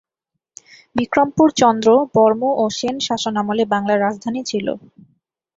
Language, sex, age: Bengali, female, 19-29